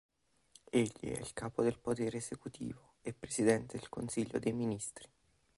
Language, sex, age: Italian, male, 19-29